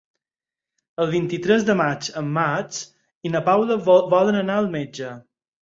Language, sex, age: Catalan, male, 40-49